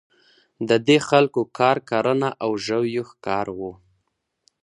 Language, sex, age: Pashto, male, under 19